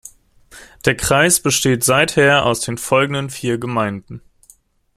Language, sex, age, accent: German, male, 19-29, Deutschland Deutsch